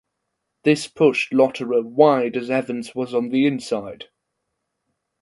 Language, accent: English, England English